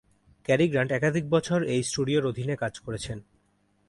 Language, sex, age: Bengali, male, 19-29